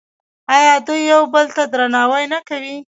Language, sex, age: Pashto, female, 19-29